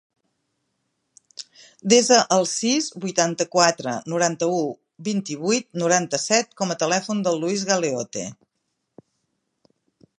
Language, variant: Catalan, Central